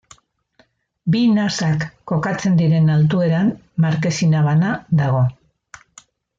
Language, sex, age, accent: Basque, female, 60-69, Erdialdekoa edo Nafarra (Gipuzkoa, Nafarroa)